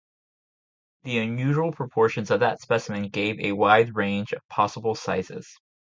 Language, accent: English, United States English